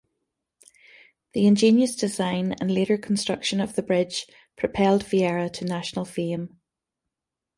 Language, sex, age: English, female, 50-59